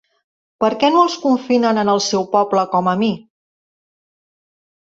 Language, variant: Catalan, Central